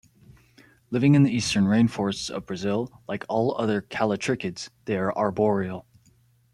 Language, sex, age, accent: English, male, 19-29, United States English